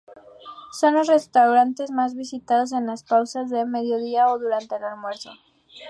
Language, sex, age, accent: Spanish, female, 19-29, México